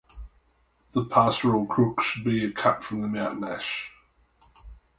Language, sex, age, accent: English, male, 40-49, Australian English